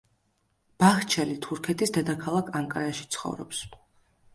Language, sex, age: Georgian, female, 19-29